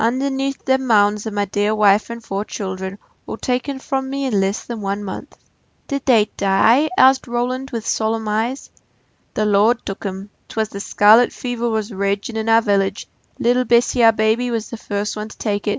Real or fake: real